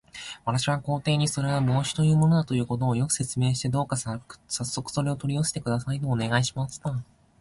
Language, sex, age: Japanese, male, 19-29